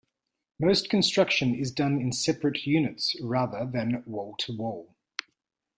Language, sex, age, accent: English, male, 30-39, Australian English